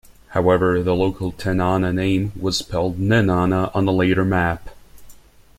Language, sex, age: English, male, 19-29